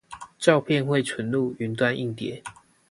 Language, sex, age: Chinese, male, 19-29